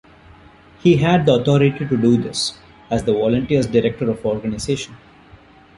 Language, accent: English, India and South Asia (India, Pakistan, Sri Lanka)